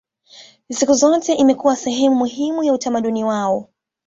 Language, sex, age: Swahili, female, 19-29